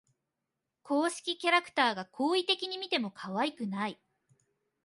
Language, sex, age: Japanese, female, 19-29